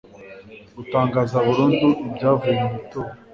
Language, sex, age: Kinyarwanda, male, 19-29